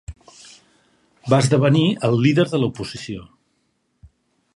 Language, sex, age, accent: Catalan, male, 50-59, Barceloní